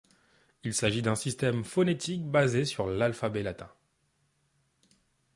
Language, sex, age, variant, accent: French, male, 19-29, Français des départements et régions d'outre-mer, Français de La Réunion